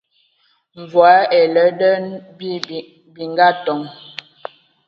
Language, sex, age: Ewondo, female, 19-29